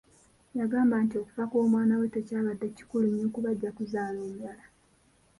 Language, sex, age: Ganda, female, 19-29